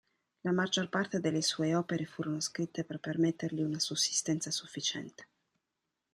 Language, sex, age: Italian, female, 30-39